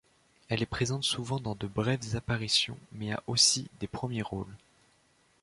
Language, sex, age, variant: French, male, 19-29, Français de métropole